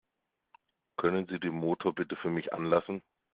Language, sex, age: German, male, 40-49